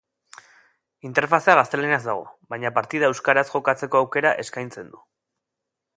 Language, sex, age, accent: Basque, male, 30-39, Erdialdekoa edo Nafarra (Gipuzkoa, Nafarroa)